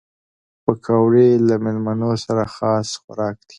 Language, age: Pashto, 19-29